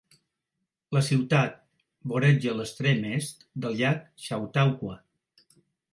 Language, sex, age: Catalan, male, 60-69